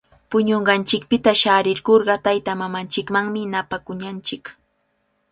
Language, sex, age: Cajatambo North Lima Quechua, female, 19-29